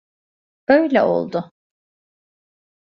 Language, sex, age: Turkish, female, 50-59